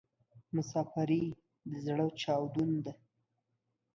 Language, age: Pashto, 19-29